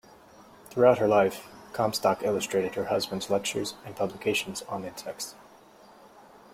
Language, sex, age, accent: English, male, 19-29, United States English